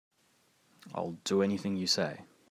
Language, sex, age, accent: English, male, 19-29, Australian English